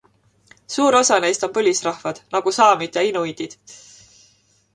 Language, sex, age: Estonian, female, 19-29